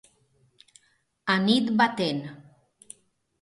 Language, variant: Catalan, Nord-Occidental